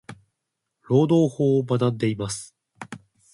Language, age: Japanese, 19-29